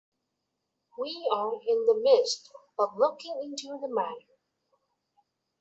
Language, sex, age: English, female, under 19